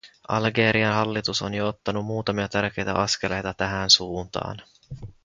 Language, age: Finnish, 19-29